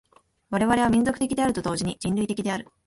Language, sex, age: Japanese, female, 19-29